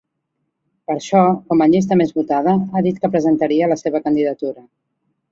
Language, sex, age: Catalan, female, 40-49